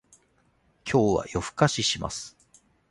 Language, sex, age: Japanese, male, 40-49